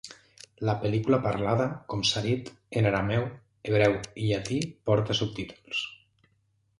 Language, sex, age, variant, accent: Catalan, male, 30-39, Nord-Occidental, Lleidatà